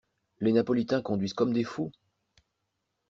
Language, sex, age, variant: French, male, 50-59, Français de métropole